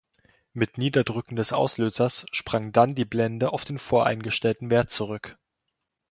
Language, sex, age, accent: German, male, under 19, Deutschland Deutsch